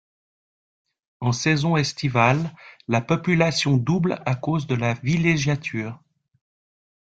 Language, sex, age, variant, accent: French, male, 40-49, Français d'Europe, Français de Suisse